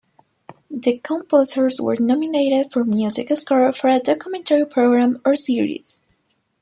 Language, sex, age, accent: English, female, 19-29, United States English